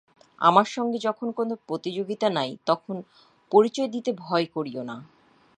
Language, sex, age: Bengali, female, 30-39